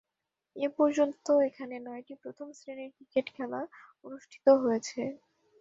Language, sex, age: Bengali, male, under 19